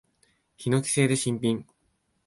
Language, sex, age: Japanese, male, 19-29